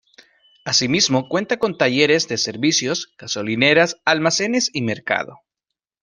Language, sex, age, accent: Spanish, male, 19-29, América central